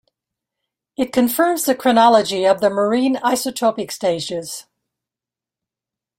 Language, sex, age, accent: English, female, 70-79, United States English